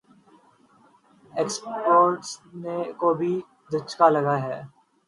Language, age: Urdu, 19-29